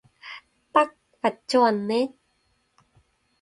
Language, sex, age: Korean, female, 19-29